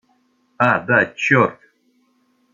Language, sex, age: Russian, male, 30-39